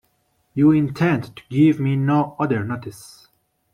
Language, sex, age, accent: English, male, 19-29, United States English